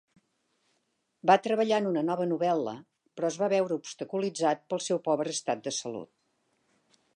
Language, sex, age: Catalan, female, 60-69